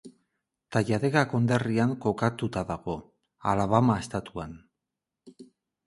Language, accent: Basque, Erdialdekoa edo Nafarra (Gipuzkoa, Nafarroa)